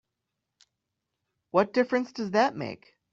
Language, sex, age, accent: English, male, 19-29, United States English